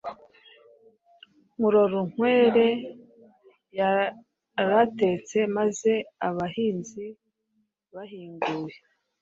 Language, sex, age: Kinyarwanda, female, 30-39